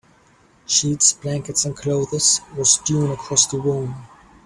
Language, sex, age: English, male, 19-29